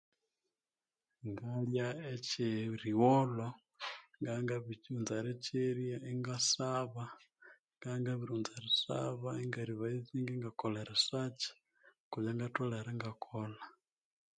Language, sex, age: Konzo, male, 19-29